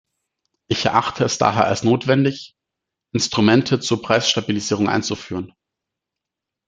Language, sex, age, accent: German, male, 19-29, Deutschland Deutsch